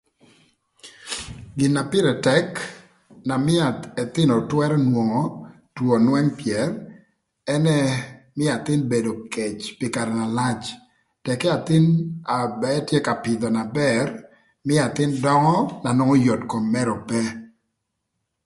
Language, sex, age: Thur, male, 30-39